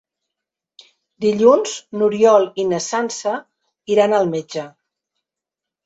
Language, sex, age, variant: Catalan, female, 50-59, Central